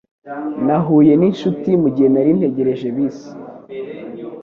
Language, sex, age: Kinyarwanda, male, under 19